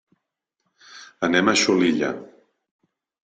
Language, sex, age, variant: Catalan, male, 40-49, Central